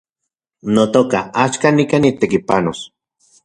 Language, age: Central Puebla Nahuatl, 30-39